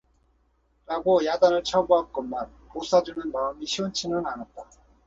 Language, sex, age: Korean, male, 40-49